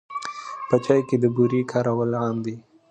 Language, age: Pashto, 19-29